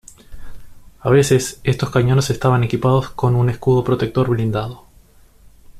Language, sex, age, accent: Spanish, male, 19-29, Rioplatense: Argentina, Uruguay, este de Bolivia, Paraguay